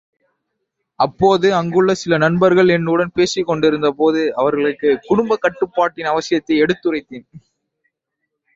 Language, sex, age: Tamil, male, 19-29